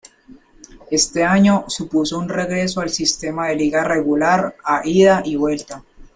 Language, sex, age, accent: Spanish, male, under 19, Andino-Pacífico: Colombia, Perú, Ecuador, oeste de Bolivia y Venezuela andina